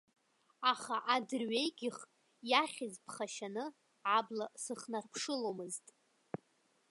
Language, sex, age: Abkhazian, female, under 19